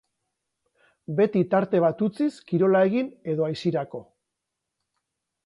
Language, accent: Basque, Mendebalekoa (Araba, Bizkaia, Gipuzkoako mendebaleko herri batzuk)